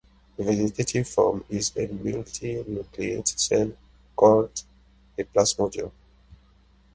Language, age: English, 30-39